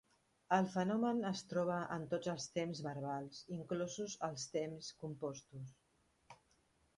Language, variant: Catalan, Central